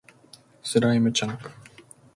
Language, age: Japanese, 19-29